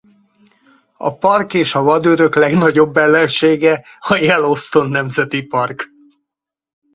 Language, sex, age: Hungarian, male, 60-69